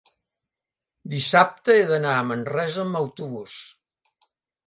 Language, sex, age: Catalan, male, 70-79